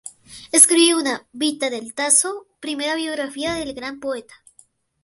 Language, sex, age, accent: Spanish, male, under 19, Andino-Pacífico: Colombia, Perú, Ecuador, oeste de Bolivia y Venezuela andina